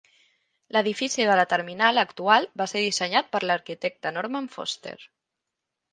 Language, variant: Catalan, Central